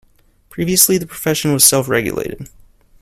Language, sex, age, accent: English, male, 19-29, United States English